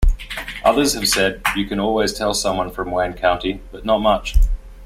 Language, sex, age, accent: English, male, 19-29, Australian English